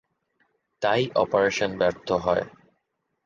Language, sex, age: Bengali, male, 19-29